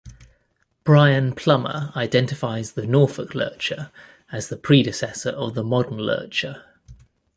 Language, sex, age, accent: English, male, 30-39, England English